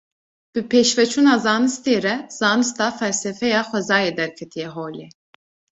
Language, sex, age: Kurdish, female, 19-29